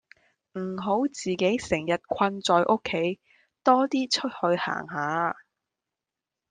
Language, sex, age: Cantonese, female, 19-29